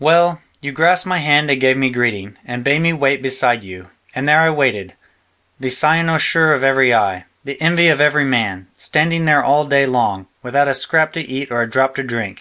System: none